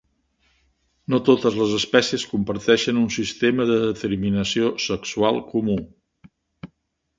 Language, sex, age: Catalan, male, 70-79